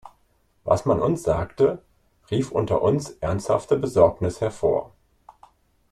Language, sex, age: German, male, 30-39